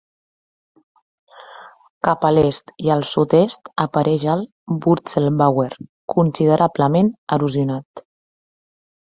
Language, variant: Catalan, Central